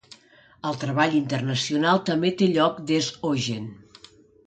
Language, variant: Catalan, Nord-Occidental